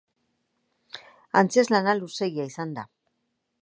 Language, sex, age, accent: Basque, female, 60-69, Erdialdekoa edo Nafarra (Gipuzkoa, Nafarroa)